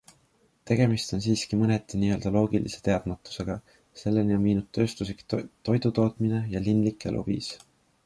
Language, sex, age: Estonian, male, 19-29